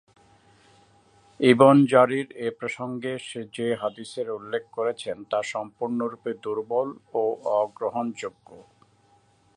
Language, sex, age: Bengali, male, 40-49